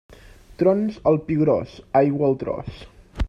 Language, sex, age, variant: Catalan, male, 19-29, Central